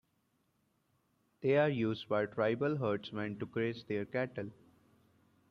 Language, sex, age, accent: English, male, 19-29, India and South Asia (India, Pakistan, Sri Lanka)